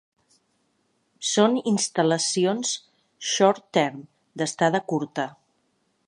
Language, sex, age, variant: Catalan, female, 50-59, Central